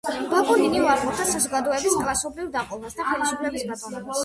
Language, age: Georgian, 30-39